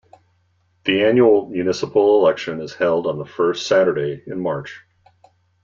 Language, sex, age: English, male, 40-49